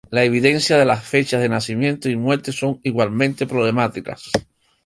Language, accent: Spanish, Caribe: Cuba, Venezuela, Puerto Rico, República Dominicana, Panamá, Colombia caribeña, México caribeño, Costa del golfo de México